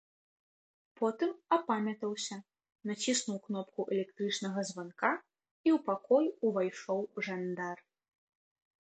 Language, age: Belarusian, 19-29